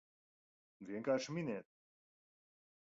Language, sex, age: Latvian, male, 30-39